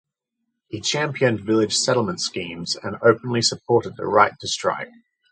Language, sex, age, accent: English, male, 30-39, Australian English